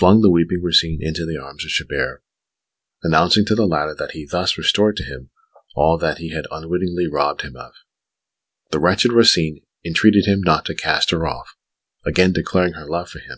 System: none